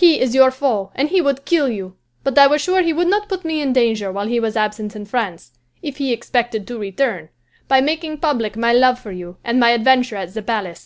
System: none